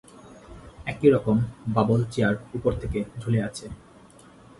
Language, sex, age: Bengali, male, 19-29